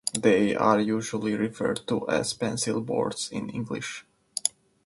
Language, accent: English, United States English